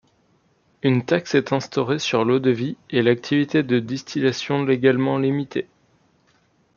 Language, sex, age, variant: French, male, 19-29, Français de métropole